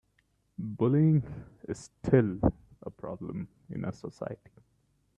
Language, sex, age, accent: English, male, 19-29, India and South Asia (India, Pakistan, Sri Lanka)